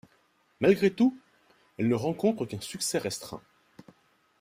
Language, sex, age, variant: French, male, 50-59, Français de métropole